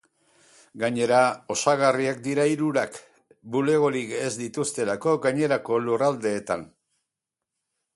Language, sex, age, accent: Basque, male, 70-79, Erdialdekoa edo Nafarra (Gipuzkoa, Nafarroa)